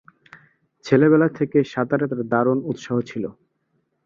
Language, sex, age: Bengali, male, 19-29